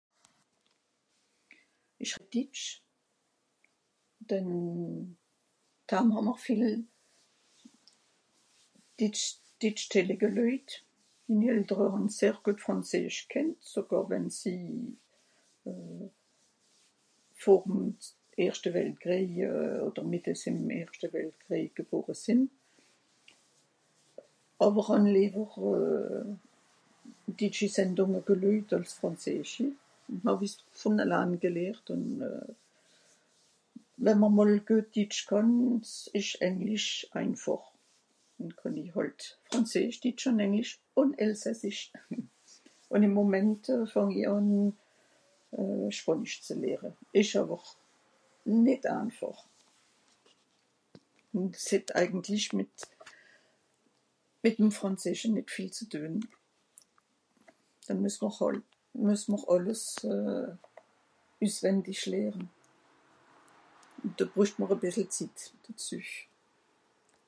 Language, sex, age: Swiss German, female, 60-69